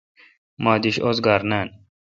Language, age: Kalkoti, 19-29